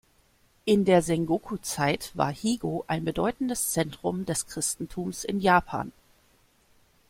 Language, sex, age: German, female, 30-39